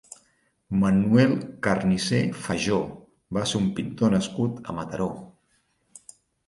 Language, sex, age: Catalan, male, 40-49